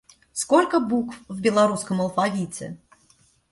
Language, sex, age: Russian, female, 40-49